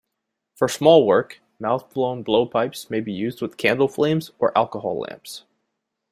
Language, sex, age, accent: English, male, 19-29, United States English